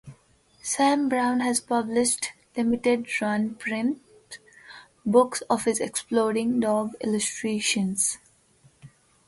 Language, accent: English, India and South Asia (India, Pakistan, Sri Lanka)